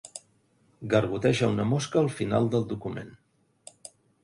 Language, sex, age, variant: Catalan, male, 60-69, Central